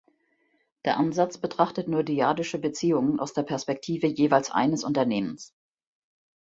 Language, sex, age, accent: German, female, 50-59, Deutschland Deutsch